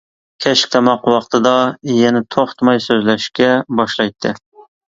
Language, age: Uyghur, 30-39